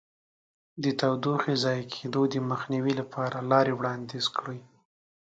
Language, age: Pashto, 19-29